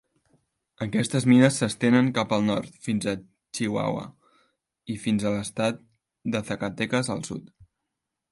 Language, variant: Catalan, Central